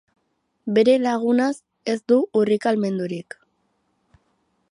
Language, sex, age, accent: Basque, female, under 19, Erdialdekoa edo Nafarra (Gipuzkoa, Nafarroa)